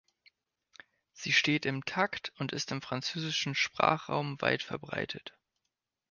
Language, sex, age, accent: German, male, 19-29, Deutschland Deutsch